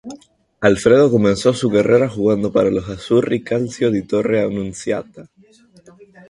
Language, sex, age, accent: Spanish, male, 19-29, España: Islas Canarias